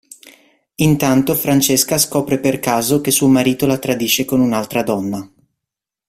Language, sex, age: Italian, male, 19-29